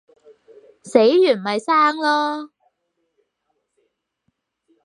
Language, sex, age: Cantonese, female, 19-29